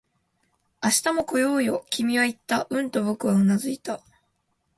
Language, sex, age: Japanese, female, 19-29